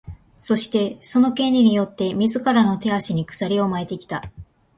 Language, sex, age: Japanese, female, 19-29